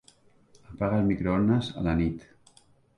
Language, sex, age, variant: Catalan, male, 40-49, Central